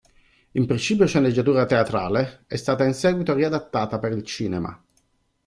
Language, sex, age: Italian, male, 50-59